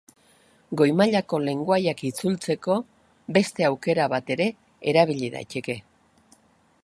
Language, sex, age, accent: Basque, female, 60-69, Erdialdekoa edo Nafarra (Gipuzkoa, Nafarroa)